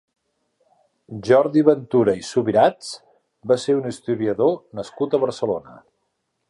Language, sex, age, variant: Catalan, male, 50-59, Central